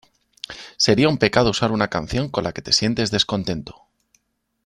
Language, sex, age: Spanish, male, 40-49